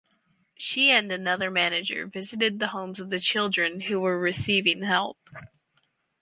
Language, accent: English, Canadian English